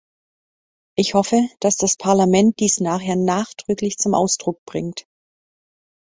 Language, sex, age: German, female, 30-39